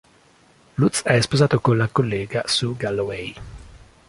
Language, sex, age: Italian, male, 19-29